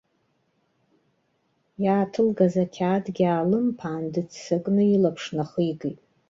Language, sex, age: Abkhazian, female, 40-49